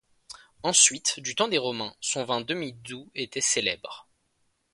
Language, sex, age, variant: French, male, 19-29, Français de métropole